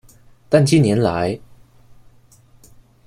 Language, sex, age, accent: Chinese, male, 19-29, 出生地：臺中市